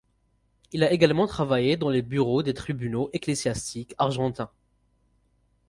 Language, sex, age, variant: French, male, 19-29, Français du nord de l'Afrique